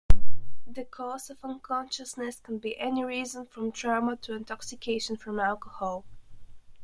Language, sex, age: English, female, 19-29